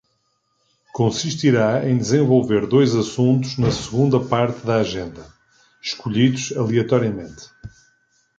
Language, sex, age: Portuguese, male, 40-49